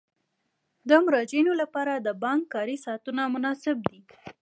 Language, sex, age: Pashto, female, 19-29